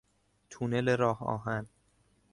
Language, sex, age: Persian, male, 19-29